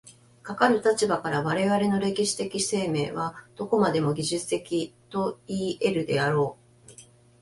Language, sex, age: Japanese, female, 50-59